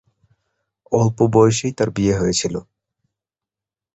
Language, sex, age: Bengali, male, 19-29